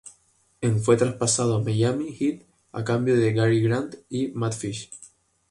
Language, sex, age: Spanish, male, 19-29